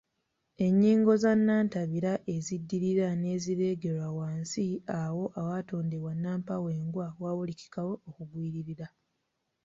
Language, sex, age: Ganda, female, 19-29